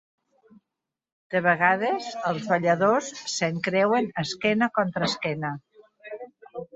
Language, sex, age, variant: Catalan, female, 60-69, Central